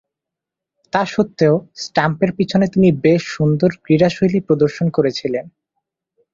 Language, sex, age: Bengali, male, 19-29